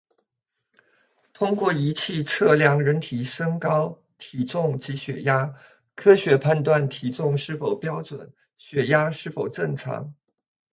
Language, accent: Chinese, 出生地：湖南省